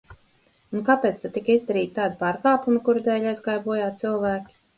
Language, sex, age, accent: Latvian, female, 40-49, Dzimtā valoda